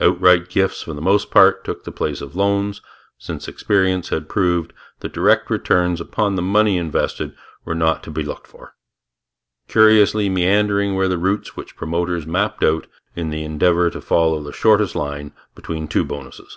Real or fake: real